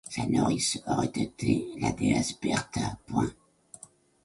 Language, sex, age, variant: French, male, 70-79, Français de métropole